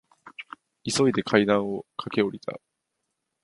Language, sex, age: Japanese, male, 19-29